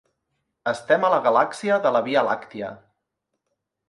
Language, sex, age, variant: Catalan, male, 40-49, Central